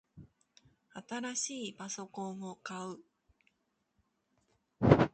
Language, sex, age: Japanese, female, 30-39